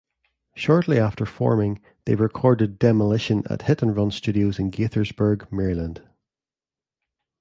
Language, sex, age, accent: English, male, 40-49, Northern Irish